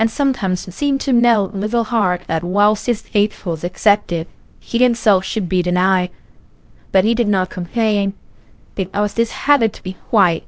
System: TTS, VITS